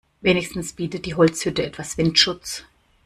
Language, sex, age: German, female, 40-49